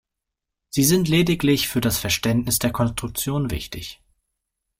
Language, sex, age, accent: German, male, 19-29, Deutschland Deutsch